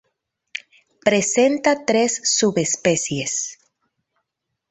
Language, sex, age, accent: Spanish, female, 30-39, América central